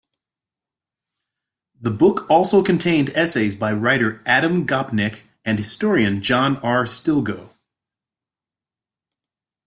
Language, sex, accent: English, male, United States English